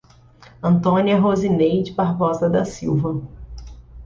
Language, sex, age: Portuguese, female, 30-39